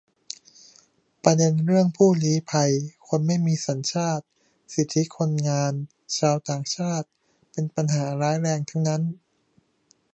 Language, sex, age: Thai, male, 19-29